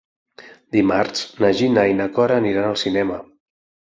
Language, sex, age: Catalan, male, 40-49